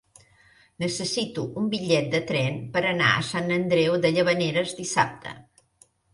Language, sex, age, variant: Catalan, female, 60-69, Central